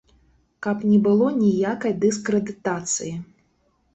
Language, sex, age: Belarusian, female, 40-49